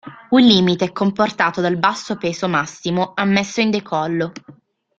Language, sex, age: Italian, female, 19-29